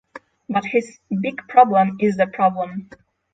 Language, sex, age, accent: English, female, 19-29, Slavic; polish